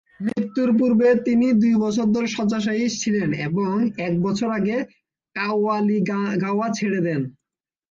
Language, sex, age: Bengali, male, 19-29